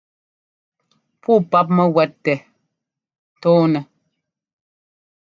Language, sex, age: Ngomba, female, 30-39